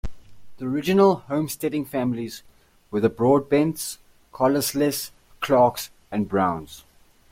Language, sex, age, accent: English, male, 30-39, Southern African (South Africa, Zimbabwe, Namibia)